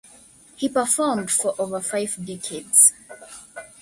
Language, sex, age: English, female, 19-29